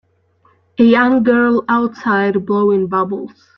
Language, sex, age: English, female, 19-29